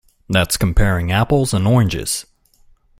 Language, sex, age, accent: English, male, 19-29, United States English